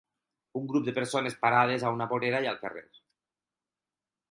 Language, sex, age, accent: Catalan, male, 40-49, valencià